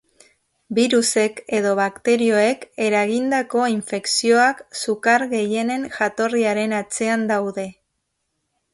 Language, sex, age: Basque, female, 40-49